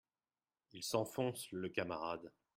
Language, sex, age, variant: French, male, 40-49, Français de métropole